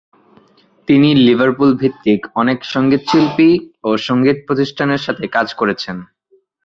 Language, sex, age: Bengali, male, 19-29